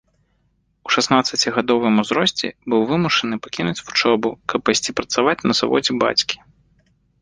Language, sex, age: Belarusian, male, 19-29